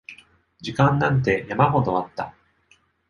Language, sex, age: Japanese, male, 30-39